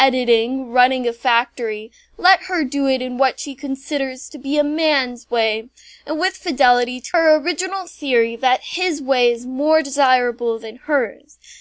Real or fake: real